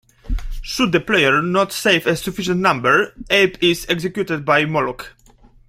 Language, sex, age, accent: English, male, 19-29, United States English